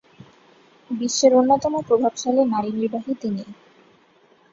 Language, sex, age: Bengali, female, 19-29